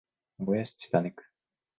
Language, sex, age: Japanese, male, 19-29